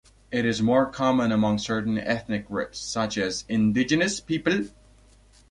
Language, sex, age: English, male, 19-29